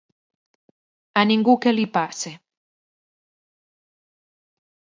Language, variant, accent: Catalan, Central, central